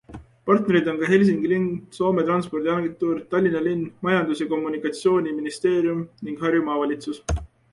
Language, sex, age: Estonian, male, 19-29